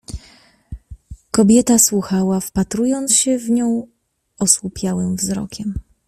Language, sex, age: Polish, female, 30-39